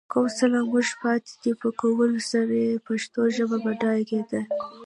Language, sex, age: Pashto, female, 19-29